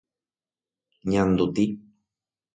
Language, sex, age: Guarani, male, 30-39